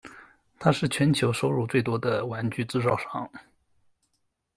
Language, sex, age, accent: Chinese, male, 19-29, 出生地：江苏省